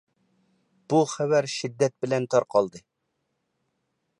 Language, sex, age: Uyghur, male, 40-49